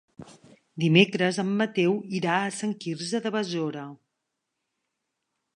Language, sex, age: Catalan, female, 50-59